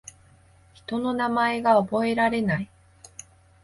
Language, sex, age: Japanese, female, 30-39